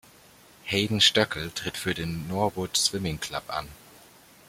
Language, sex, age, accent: German, male, 19-29, Deutschland Deutsch